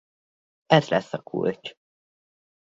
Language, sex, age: Hungarian, male, under 19